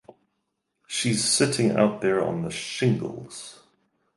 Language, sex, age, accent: English, male, 40-49, Southern African (South Africa, Zimbabwe, Namibia)